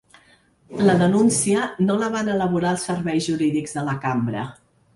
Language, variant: Catalan, Central